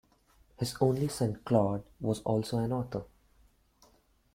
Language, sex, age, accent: English, male, 19-29, India and South Asia (India, Pakistan, Sri Lanka)